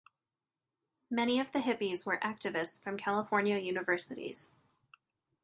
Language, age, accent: English, 19-29, United States English